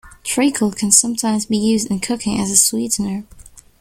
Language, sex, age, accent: English, female, under 19, England English